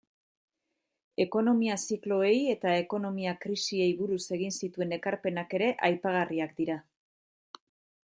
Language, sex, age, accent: Basque, female, 40-49, Mendebalekoa (Araba, Bizkaia, Gipuzkoako mendebaleko herri batzuk)